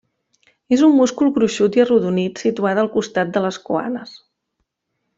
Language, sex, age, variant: Catalan, female, 40-49, Central